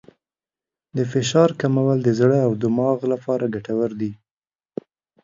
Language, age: Pashto, 19-29